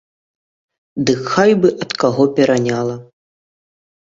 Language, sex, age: Belarusian, male, under 19